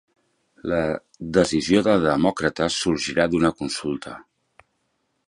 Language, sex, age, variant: Catalan, male, 40-49, Central